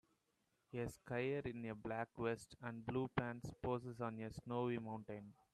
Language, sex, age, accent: English, male, 19-29, India and South Asia (India, Pakistan, Sri Lanka)